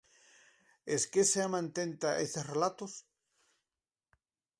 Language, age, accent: Galician, 50-59, Atlántico (seseo e gheada)